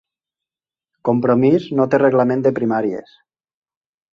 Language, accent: Catalan, valencià